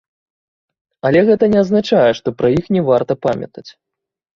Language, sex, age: Belarusian, male, 30-39